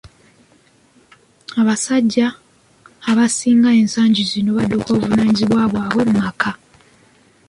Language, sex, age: Ganda, female, 19-29